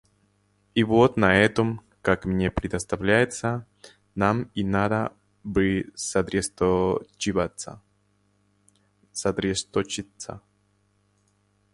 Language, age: Russian, 30-39